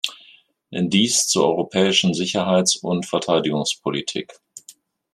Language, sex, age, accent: German, male, 50-59, Deutschland Deutsch